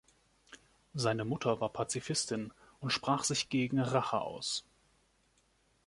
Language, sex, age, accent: German, male, 30-39, Deutschland Deutsch